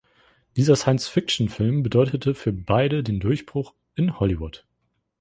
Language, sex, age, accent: German, male, 19-29, Deutschland Deutsch